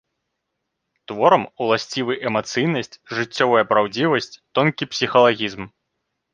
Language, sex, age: Belarusian, male, 19-29